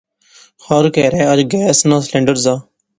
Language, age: Pahari-Potwari, 19-29